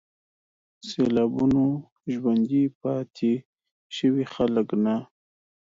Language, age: Pashto, 19-29